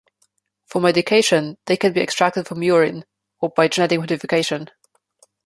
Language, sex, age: English, female, under 19